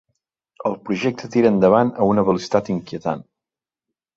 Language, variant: Catalan, Central